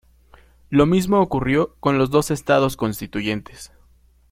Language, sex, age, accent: Spanish, male, 19-29, México